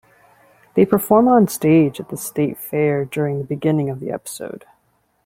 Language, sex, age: English, female, 30-39